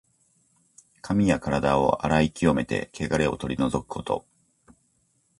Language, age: Japanese, 40-49